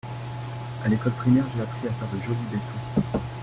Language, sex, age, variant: French, male, 19-29, Français de métropole